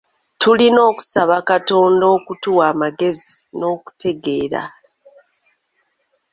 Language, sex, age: Ganda, female, 19-29